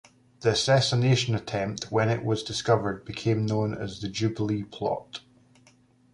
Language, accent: English, Scottish English